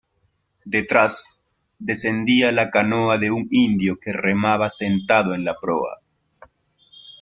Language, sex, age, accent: Spanish, male, 19-29, Andino-Pacífico: Colombia, Perú, Ecuador, oeste de Bolivia y Venezuela andina